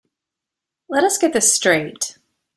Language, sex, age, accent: English, female, 50-59, United States English